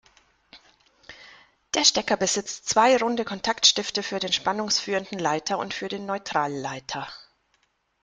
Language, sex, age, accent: German, female, 40-49, Deutschland Deutsch